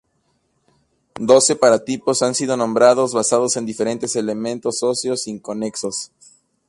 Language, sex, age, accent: Spanish, male, 19-29, México